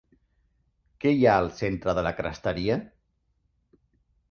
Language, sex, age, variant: Catalan, male, 40-49, Central